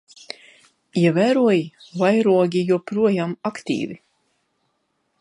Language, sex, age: Latvian, female, 50-59